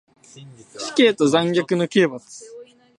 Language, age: Japanese, under 19